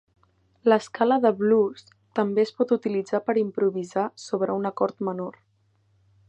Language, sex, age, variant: Catalan, female, under 19, Central